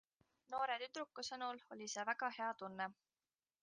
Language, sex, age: Estonian, female, 19-29